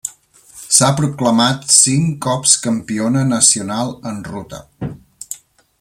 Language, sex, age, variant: Catalan, male, 50-59, Central